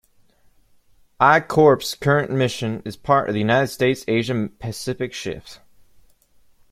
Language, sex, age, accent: English, male, 19-29, United States English